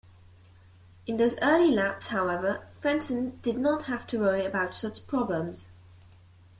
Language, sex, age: English, female, under 19